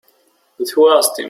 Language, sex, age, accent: English, male, 30-39, United States English